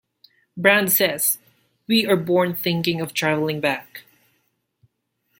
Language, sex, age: English, male, 19-29